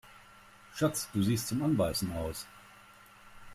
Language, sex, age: German, male, 60-69